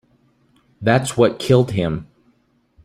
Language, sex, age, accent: English, male, 30-39, United States English